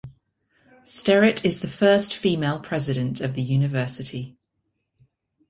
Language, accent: English, England English